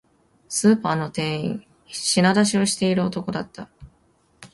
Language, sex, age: Japanese, female, 19-29